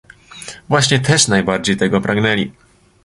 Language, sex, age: Polish, male, 19-29